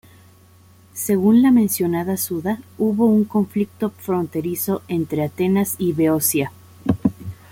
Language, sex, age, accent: Spanish, female, 30-39, México